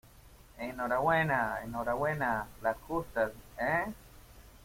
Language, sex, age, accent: Spanish, male, 30-39, Caribe: Cuba, Venezuela, Puerto Rico, República Dominicana, Panamá, Colombia caribeña, México caribeño, Costa del golfo de México